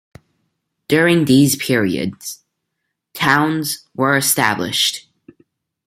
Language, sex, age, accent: English, male, under 19, United States English